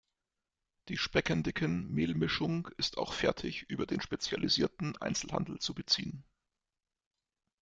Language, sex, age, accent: German, male, 30-39, Deutschland Deutsch